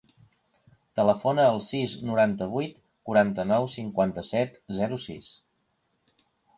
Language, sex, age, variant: Catalan, male, 40-49, Central